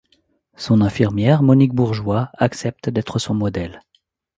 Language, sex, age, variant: French, male, 40-49, Français de métropole